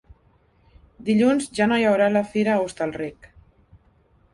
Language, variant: Catalan, Central